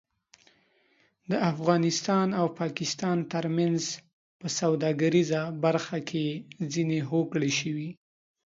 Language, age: Pashto, 19-29